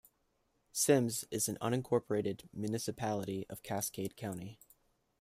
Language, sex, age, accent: English, male, 19-29, United States English